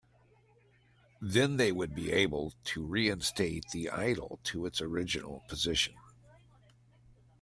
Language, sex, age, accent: English, male, 50-59, United States English